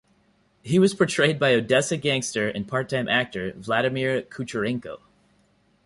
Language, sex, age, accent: English, male, 30-39, United States English